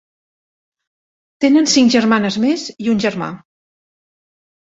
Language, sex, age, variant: Catalan, female, 60-69, Central